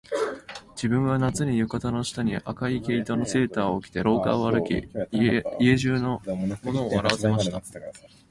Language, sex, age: Japanese, male, 19-29